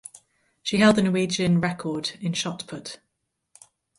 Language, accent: English, England English